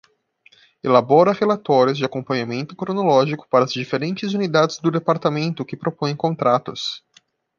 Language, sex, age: Portuguese, male, 30-39